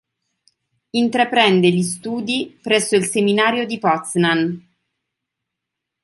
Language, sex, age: Italian, female, 30-39